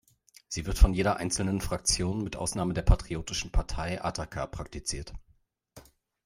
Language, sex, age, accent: German, male, 30-39, Deutschland Deutsch